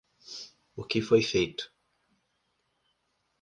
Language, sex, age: Portuguese, male, 19-29